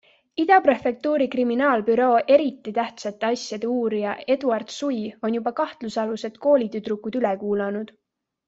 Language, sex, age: Estonian, female, 19-29